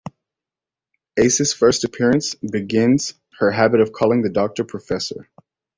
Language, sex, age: English, male, 19-29